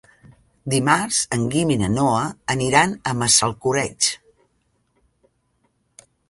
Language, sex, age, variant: Catalan, female, 50-59, Central